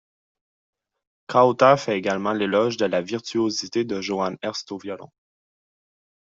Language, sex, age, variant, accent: French, male, 19-29, Français d'Amérique du Nord, Français du Canada